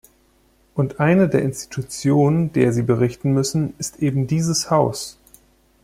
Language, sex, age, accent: German, male, 30-39, Deutschland Deutsch